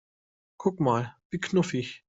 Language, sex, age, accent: German, male, 30-39, Deutschland Deutsch